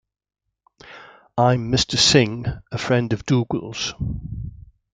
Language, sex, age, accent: English, male, 60-69, England English